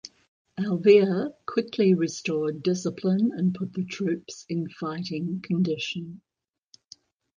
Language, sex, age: English, female, 70-79